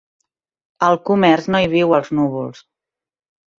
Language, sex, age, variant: Catalan, female, 40-49, Central